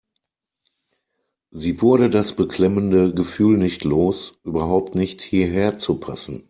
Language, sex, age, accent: German, male, 40-49, Deutschland Deutsch